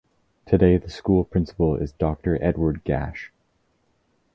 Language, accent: English, Canadian English